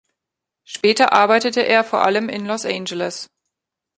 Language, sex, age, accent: German, female, 40-49, Deutschland Deutsch